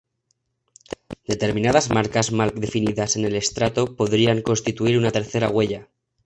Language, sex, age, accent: Spanish, male, 19-29, España: Centro-Sur peninsular (Madrid, Toledo, Castilla-La Mancha)